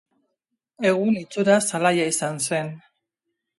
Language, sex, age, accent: Basque, female, 40-49, Mendebalekoa (Araba, Bizkaia, Gipuzkoako mendebaleko herri batzuk)